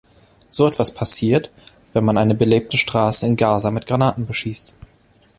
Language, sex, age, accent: German, male, 19-29, Deutschland Deutsch